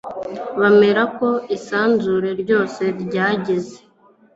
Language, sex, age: Kinyarwanda, female, 19-29